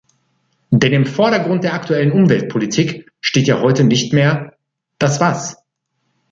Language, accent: German, Deutschland Deutsch